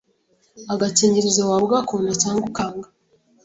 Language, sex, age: Kinyarwanda, female, 19-29